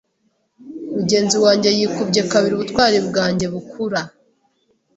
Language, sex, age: Kinyarwanda, female, 19-29